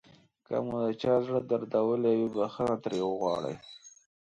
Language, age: Pashto, 30-39